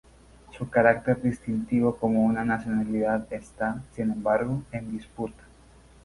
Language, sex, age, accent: Spanish, male, 19-29, México